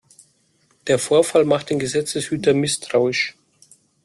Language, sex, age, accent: German, male, 30-39, Deutschland Deutsch